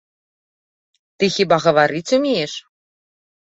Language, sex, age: Belarusian, female, 30-39